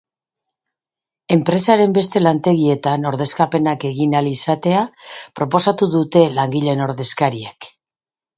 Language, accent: Basque, Mendebalekoa (Araba, Bizkaia, Gipuzkoako mendebaleko herri batzuk)